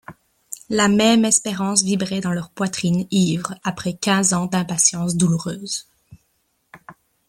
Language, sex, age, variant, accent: French, female, 19-29, Français d'Europe, Français de Belgique